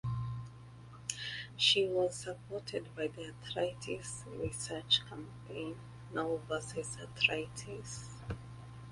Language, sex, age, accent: English, female, 19-29, United States English